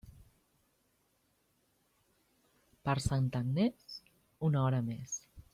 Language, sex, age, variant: Catalan, female, 30-39, Central